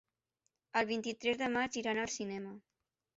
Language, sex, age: Catalan, female, under 19